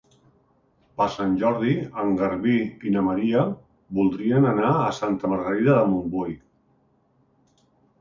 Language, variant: Catalan, Central